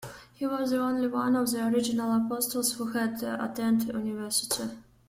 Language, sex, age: English, female, 19-29